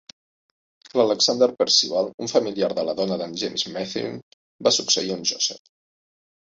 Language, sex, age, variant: Catalan, male, 30-39, Central